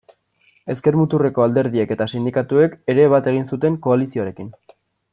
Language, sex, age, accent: Basque, male, 19-29, Erdialdekoa edo Nafarra (Gipuzkoa, Nafarroa)